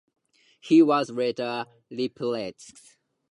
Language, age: English, 19-29